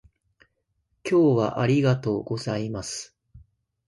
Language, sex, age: Japanese, male, 30-39